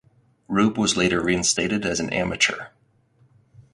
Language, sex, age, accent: English, male, 30-39, United States English